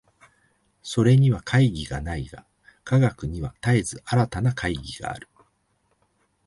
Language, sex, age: Japanese, male, 50-59